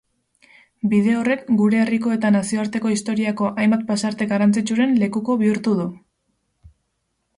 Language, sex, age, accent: Basque, female, 19-29, Erdialdekoa edo Nafarra (Gipuzkoa, Nafarroa)